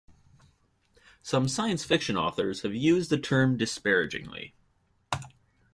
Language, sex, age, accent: English, male, 19-29, Canadian English